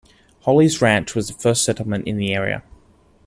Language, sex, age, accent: English, male, 19-29, Australian English